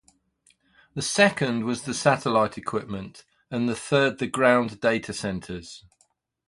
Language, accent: English, England English